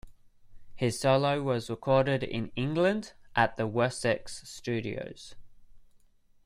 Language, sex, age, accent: English, male, 30-39, Australian English